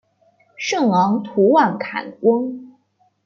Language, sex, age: Chinese, female, 19-29